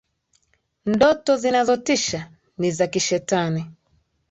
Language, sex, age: Swahili, female, 30-39